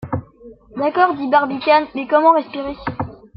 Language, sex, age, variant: French, male, under 19, Français de métropole